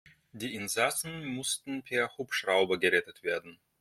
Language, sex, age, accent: German, male, 40-49, Russisch Deutsch